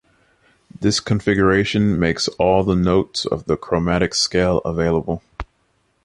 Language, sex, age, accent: English, male, 30-39, United States English